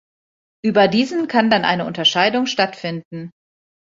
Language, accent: German, Deutschland Deutsch